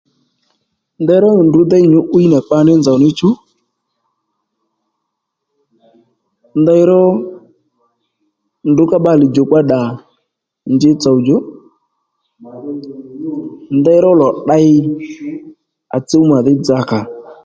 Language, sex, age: Lendu, male, 30-39